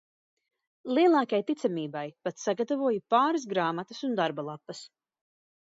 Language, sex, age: Latvian, female, 19-29